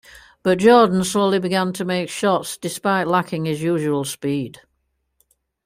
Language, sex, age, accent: English, female, 60-69, England English